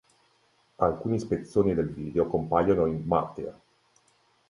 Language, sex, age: Italian, male, 30-39